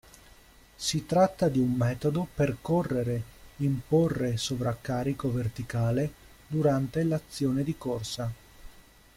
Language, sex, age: Italian, male, 30-39